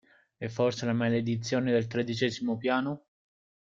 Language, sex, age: Italian, male, under 19